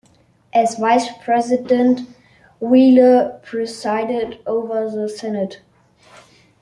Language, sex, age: English, male, under 19